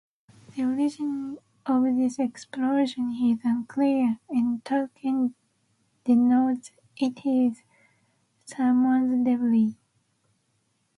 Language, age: English, 19-29